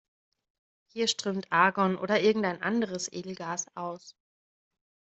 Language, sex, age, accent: German, female, 30-39, Deutschland Deutsch